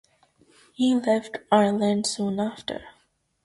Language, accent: English, United States English